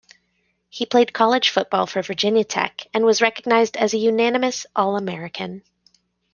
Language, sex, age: English, female, 30-39